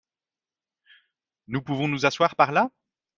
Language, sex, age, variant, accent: French, male, 40-49, Français d'Europe, Français de Belgique